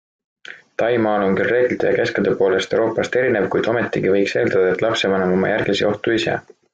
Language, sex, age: Estonian, male, 19-29